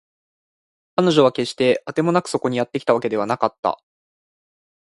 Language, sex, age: Japanese, male, 19-29